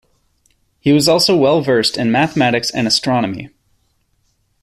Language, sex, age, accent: English, male, 19-29, United States English